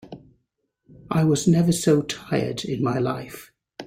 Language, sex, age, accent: English, male, 50-59, Welsh English